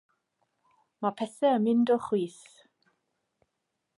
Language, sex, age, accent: Welsh, female, 40-49, Y Deyrnas Unedig Cymraeg